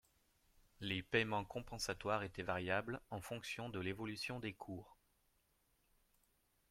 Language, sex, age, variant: French, male, 40-49, Français de métropole